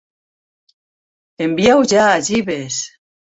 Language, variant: Catalan, Central